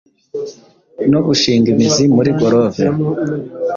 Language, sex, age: Kinyarwanda, male, 19-29